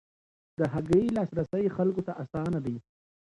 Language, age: Pashto, 19-29